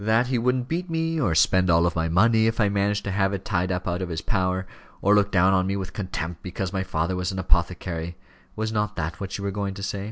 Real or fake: real